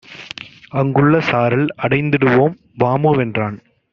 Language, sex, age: Tamil, male, 30-39